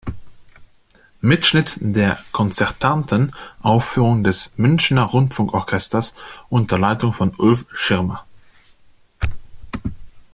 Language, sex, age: German, male, 19-29